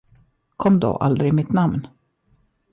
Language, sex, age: Swedish, male, 30-39